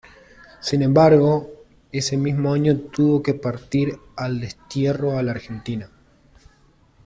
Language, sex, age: Spanish, male, 30-39